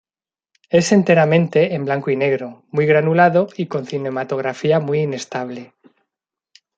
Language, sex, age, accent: Spanish, male, 40-49, España: Centro-Sur peninsular (Madrid, Toledo, Castilla-La Mancha)